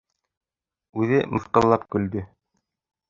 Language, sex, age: Bashkir, male, 30-39